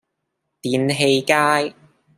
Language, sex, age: Cantonese, male, 19-29